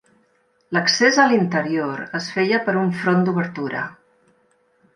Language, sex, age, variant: Catalan, female, 50-59, Central